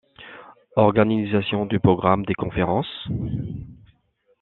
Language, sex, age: French, male, 30-39